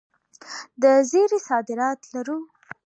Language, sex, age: Pashto, female, 19-29